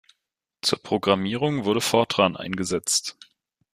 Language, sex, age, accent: German, male, 19-29, Deutschland Deutsch